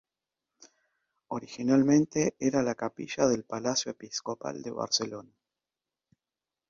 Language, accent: Spanish, Rioplatense: Argentina, Uruguay, este de Bolivia, Paraguay